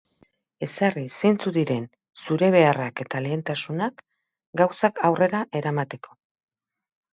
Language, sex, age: Basque, female, 50-59